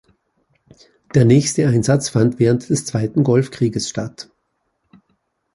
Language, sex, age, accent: German, male, 50-59, Österreichisches Deutsch